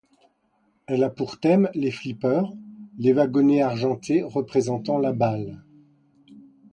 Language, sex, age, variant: French, male, 50-59, Français de métropole